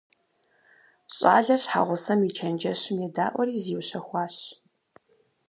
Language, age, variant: Kabardian, 19-29, Адыгэбзэ (Къэбэрдей, Кирил, псоми зэдай)